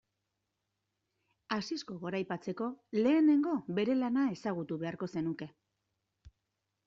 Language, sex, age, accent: Basque, female, 40-49, Mendebalekoa (Araba, Bizkaia, Gipuzkoako mendebaleko herri batzuk)